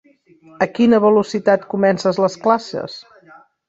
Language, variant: Catalan, Central